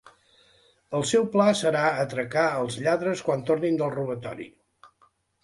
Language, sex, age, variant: Catalan, male, 60-69, Central